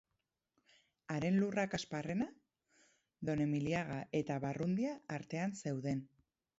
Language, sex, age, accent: Basque, female, 30-39, Erdialdekoa edo Nafarra (Gipuzkoa, Nafarroa)